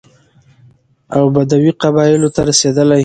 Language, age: Pashto, under 19